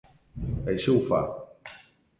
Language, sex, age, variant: Catalan, male, 40-49, Nord-Occidental